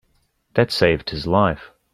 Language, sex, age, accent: English, male, under 19, New Zealand English